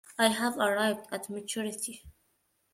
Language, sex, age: English, female, 40-49